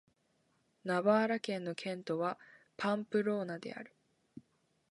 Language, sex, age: Japanese, female, under 19